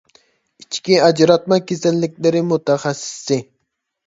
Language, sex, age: Uyghur, male, 19-29